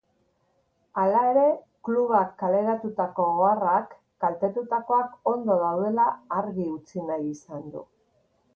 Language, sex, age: Basque, female, 60-69